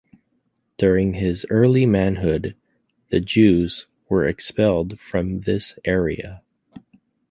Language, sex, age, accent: English, male, 30-39, United States English